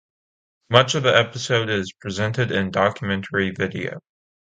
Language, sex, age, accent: English, male, under 19, United States English